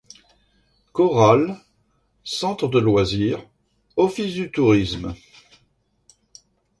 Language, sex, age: French, male, 60-69